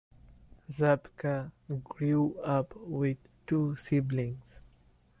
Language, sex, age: English, male, under 19